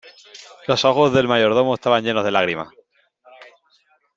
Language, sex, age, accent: Spanish, male, 19-29, España: Sur peninsular (Andalucia, Extremadura, Murcia)